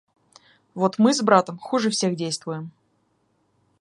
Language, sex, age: Russian, female, 19-29